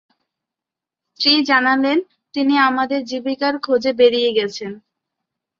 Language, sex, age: Bengali, male, 30-39